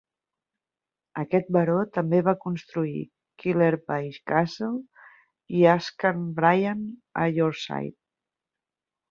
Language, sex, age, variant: Catalan, female, 40-49, Central